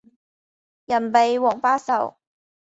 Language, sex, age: Chinese, female, 19-29